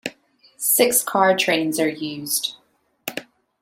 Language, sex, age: English, female, 19-29